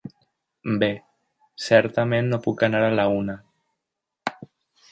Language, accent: Catalan, valencià